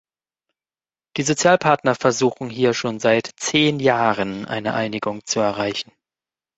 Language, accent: German, Deutschland Deutsch